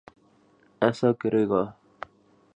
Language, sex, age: Urdu, male, 19-29